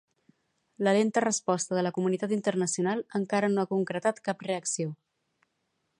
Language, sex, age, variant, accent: Catalan, female, 40-49, Central, central